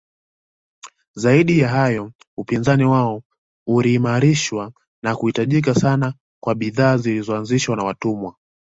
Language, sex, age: Swahili, male, 19-29